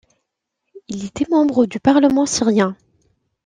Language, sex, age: French, female, 30-39